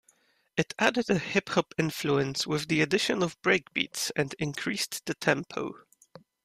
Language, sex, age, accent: English, male, 19-29, England English